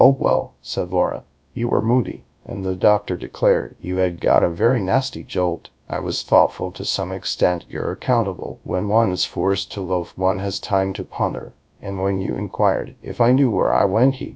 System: TTS, GradTTS